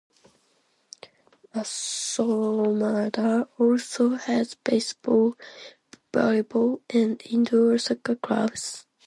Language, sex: English, female